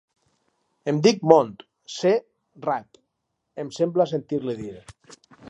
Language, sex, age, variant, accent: Catalan, male, 50-59, Valencià meridional, valencià